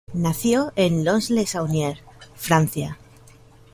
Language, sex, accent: Spanish, female, España: Sur peninsular (Andalucia, Extremadura, Murcia)